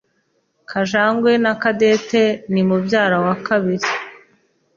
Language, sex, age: Kinyarwanda, female, 40-49